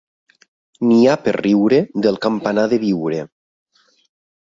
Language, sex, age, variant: Catalan, male, 30-39, Nord-Occidental